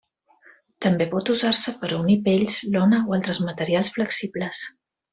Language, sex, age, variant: Catalan, female, 50-59, Central